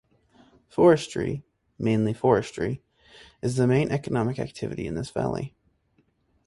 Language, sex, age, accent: English, male, 19-29, United States English